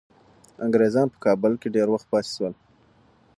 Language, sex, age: Pashto, male, 19-29